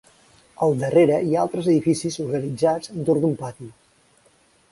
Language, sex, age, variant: Catalan, male, 50-59, Central